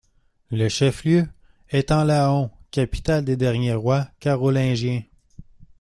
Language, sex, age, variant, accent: French, male, 19-29, Français d'Amérique du Nord, Français du Canada